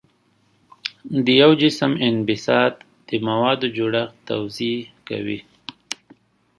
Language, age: Pashto, 30-39